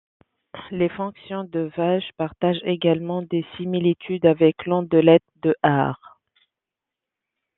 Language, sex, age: French, female, 19-29